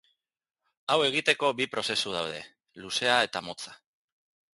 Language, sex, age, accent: Basque, male, 30-39, Mendebalekoa (Araba, Bizkaia, Gipuzkoako mendebaleko herri batzuk)